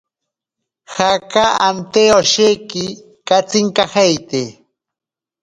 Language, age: Ashéninka Perené, 40-49